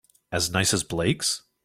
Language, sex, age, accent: English, male, 19-29, United States English